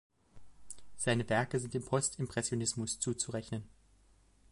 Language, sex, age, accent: German, male, 19-29, Deutschland Deutsch